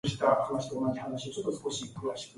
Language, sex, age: English, female, 19-29